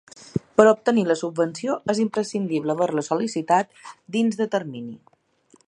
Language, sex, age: Catalan, female, 30-39